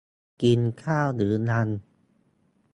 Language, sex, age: Thai, male, 19-29